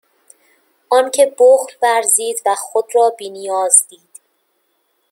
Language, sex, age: Persian, female, 30-39